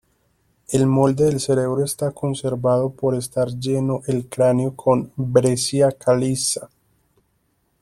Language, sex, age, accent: Spanish, male, 19-29, Caribe: Cuba, Venezuela, Puerto Rico, República Dominicana, Panamá, Colombia caribeña, México caribeño, Costa del golfo de México